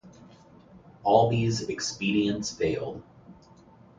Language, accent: English, United States English